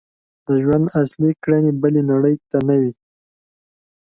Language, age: Pashto, 19-29